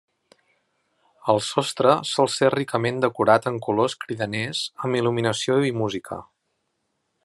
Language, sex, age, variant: Catalan, male, 40-49, Central